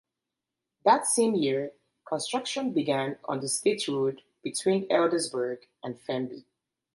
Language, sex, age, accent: English, female, 30-39, England English